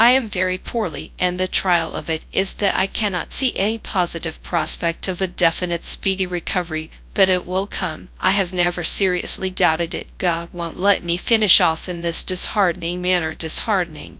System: TTS, GradTTS